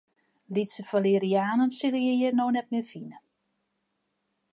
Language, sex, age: Western Frisian, female, 40-49